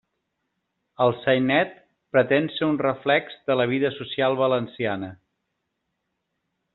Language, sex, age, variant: Catalan, male, 40-49, Central